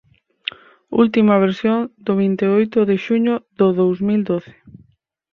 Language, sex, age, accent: Galician, female, 30-39, Oriental (común en zona oriental)